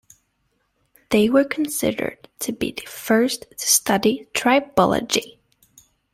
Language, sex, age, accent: English, female, 19-29, England English